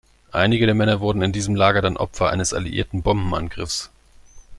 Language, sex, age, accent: German, male, 40-49, Deutschland Deutsch